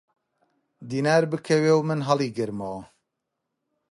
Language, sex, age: Central Kurdish, male, 30-39